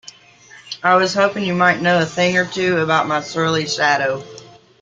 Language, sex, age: English, female, 30-39